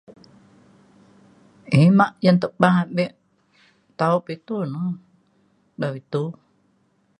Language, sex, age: Mainstream Kenyah, female, 70-79